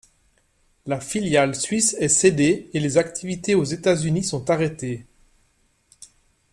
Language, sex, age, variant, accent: French, male, 40-49, Français d'Europe, Français de Suisse